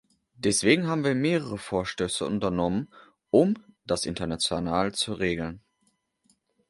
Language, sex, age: German, male, 19-29